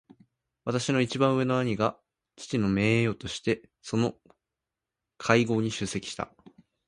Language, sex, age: Japanese, male, under 19